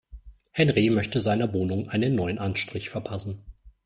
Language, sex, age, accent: German, male, 40-49, Deutschland Deutsch